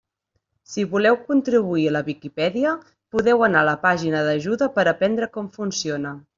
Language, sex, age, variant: Catalan, female, 30-39, Central